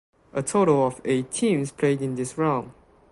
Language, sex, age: English, male, 19-29